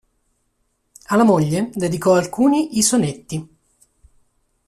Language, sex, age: Italian, male, 30-39